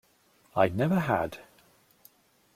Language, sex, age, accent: English, male, 40-49, England English